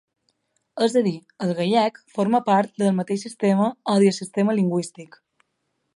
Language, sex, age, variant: Catalan, female, 19-29, Balear